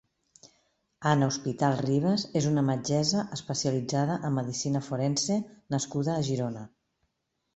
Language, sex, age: Catalan, female, 50-59